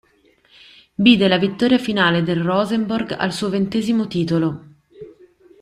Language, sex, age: Italian, female, 30-39